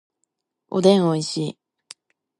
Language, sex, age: Japanese, female, 19-29